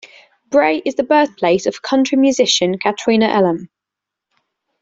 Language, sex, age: English, female, under 19